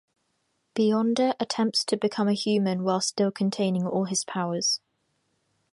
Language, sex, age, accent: English, female, under 19, England English